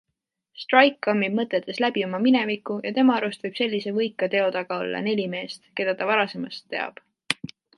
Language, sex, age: Estonian, female, 19-29